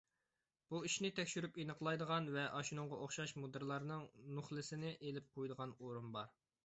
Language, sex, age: Uyghur, male, 19-29